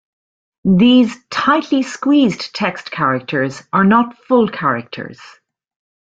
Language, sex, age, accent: English, female, 40-49, Irish English